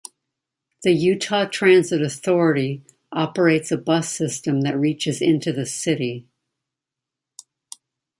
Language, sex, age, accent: English, female, 60-69, United States English